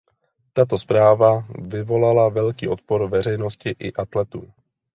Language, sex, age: Czech, male, 30-39